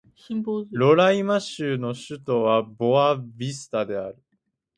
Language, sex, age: Japanese, male, under 19